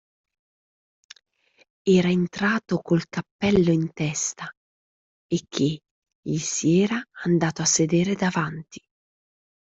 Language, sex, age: Italian, female, 30-39